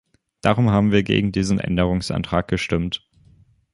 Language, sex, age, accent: German, male, under 19, Deutschland Deutsch